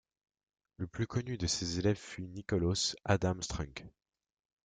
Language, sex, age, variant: French, male, 19-29, Français de métropole